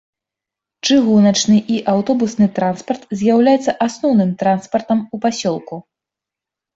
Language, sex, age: Belarusian, female, 30-39